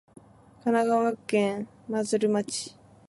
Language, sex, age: Japanese, female, 19-29